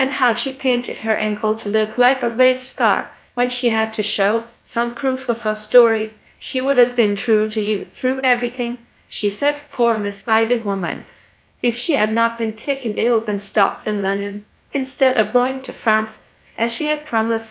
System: TTS, GlowTTS